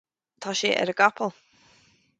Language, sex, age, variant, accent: Irish, female, 30-39, Gaeilge Chonnacht, Cainteoir dúchais, Gaeltacht